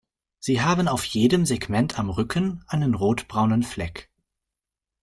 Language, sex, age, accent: German, male, 19-29, Deutschland Deutsch